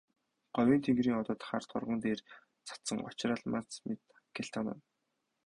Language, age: Mongolian, 19-29